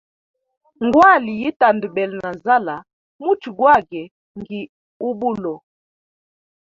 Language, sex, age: Hemba, female, 19-29